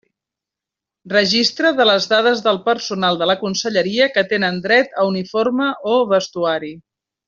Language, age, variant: Catalan, 40-49, Central